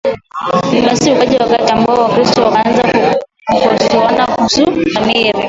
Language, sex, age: Swahili, female, 19-29